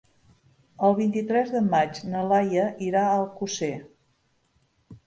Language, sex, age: Catalan, female, 50-59